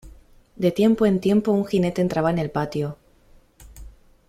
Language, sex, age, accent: Spanish, female, 30-39, España: Norte peninsular (Asturias, Castilla y León, Cantabria, País Vasco, Navarra, Aragón, La Rioja, Guadalajara, Cuenca)